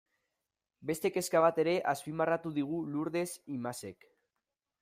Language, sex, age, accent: Basque, male, 19-29, Mendebalekoa (Araba, Bizkaia, Gipuzkoako mendebaleko herri batzuk)